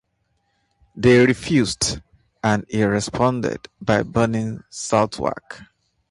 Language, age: English, 30-39